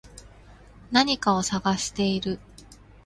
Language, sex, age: Japanese, female, 30-39